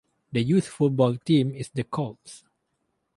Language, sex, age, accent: English, male, 19-29, Malaysian English